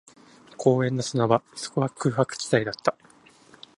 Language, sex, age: Japanese, male, 19-29